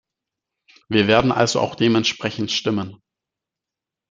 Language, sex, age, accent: German, male, 19-29, Deutschland Deutsch